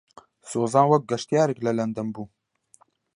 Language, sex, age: Central Kurdish, male, 19-29